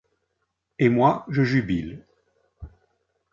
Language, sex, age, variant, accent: French, male, 60-69, Français d'Europe, Français de Belgique